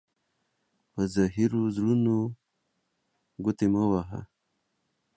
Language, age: Pashto, 40-49